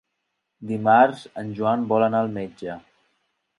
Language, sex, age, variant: Catalan, male, 19-29, Central